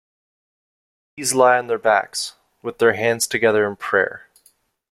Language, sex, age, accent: English, male, 30-39, Canadian English